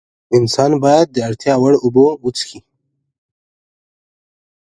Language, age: Pashto, 19-29